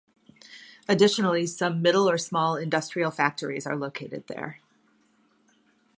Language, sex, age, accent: English, female, 40-49, United States English